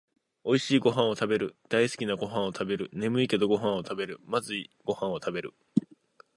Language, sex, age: Japanese, male, 19-29